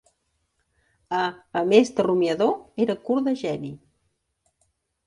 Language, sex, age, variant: Catalan, female, 50-59, Central